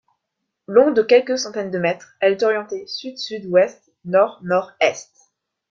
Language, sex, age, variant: French, female, under 19, Français de métropole